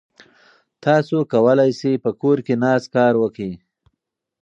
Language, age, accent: Pashto, 30-39, کندهارۍ لهجه